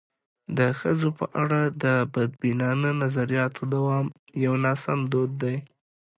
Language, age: Pashto, 19-29